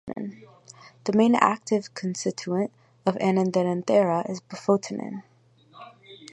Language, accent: English, United States English